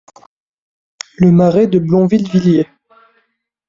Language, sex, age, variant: French, male, 19-29, Français de métropole